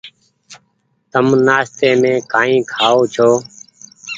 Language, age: Goaria, 30-39